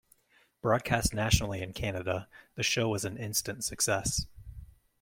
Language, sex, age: English, male, 30-39